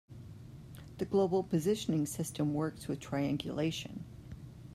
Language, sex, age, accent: English, female, 50-59, United States English